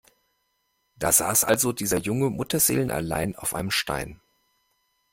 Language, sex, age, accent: German, male, 40-49, Deutschland Deutsch